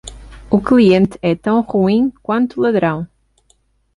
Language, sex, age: Portuguese, female, 30-39